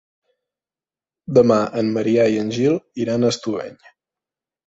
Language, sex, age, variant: Catalan, male, 19-29, Central